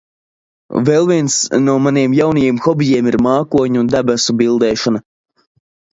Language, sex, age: Latvian, male, 19-29